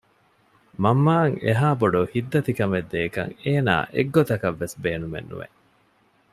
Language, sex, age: Divehi, male, 30-39